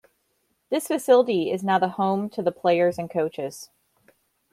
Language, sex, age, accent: English, female, 30-39, United States English